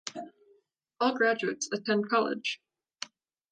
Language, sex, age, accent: English, female, under 19, United States English